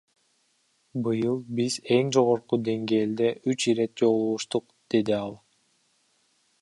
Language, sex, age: Kyrgyz, male, 19-29